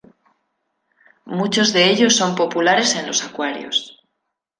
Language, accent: Spanish, España: Norte peninsular (Asturias, Castilla y León, Cantabria, País Vasco, Navarra, Aragón, La Rioja, Guadalajara, Cuenca)